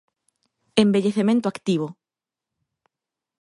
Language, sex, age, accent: Galician, female, 19-29, Oriental (común en zona oriental)